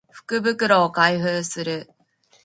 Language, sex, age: Japanese, female, 40-49